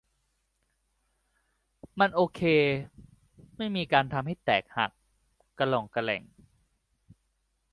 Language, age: Thai, 19-29